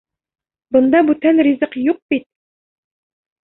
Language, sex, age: Bashkir, female, 19-29